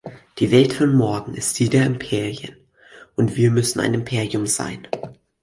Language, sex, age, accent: German, male, under 19, Deutschland Deutsch